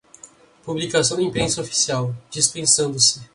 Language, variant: Portuguese, Portuguese (Brasil)